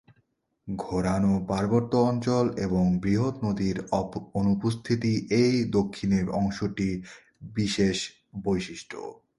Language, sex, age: Bengali, male, 30-39